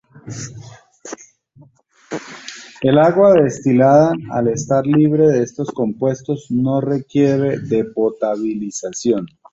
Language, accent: Spanish, Andino-Pacífico: Colombia, Perú, Ecuador, oeste de Bolivia y Venezuela andina